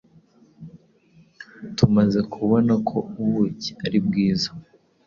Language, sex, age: Kinyarwanda, male, 19-29